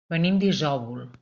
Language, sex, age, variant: Catalan, female, 40-49, Central